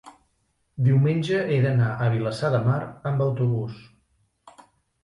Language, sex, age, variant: Catalan, male, 40-49, Central